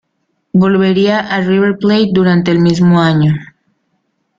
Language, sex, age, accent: Spanish, female, 19-29, México